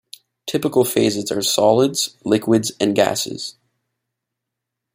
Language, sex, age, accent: English, male, 19-29, Canadian English